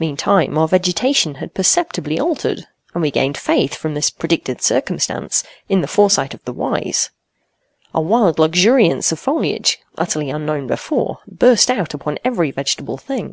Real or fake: real